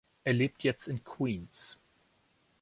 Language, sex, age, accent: German, male, 40-49, Deutschland Deutsch